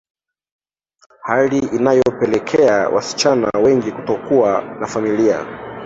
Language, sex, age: Swahili, male, 30-39